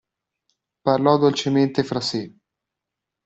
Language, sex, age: Italian, male, 30-39